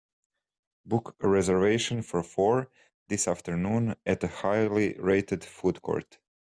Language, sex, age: English, male, 30-39